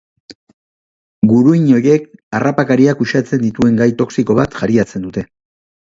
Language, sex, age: Basque, male, 50-59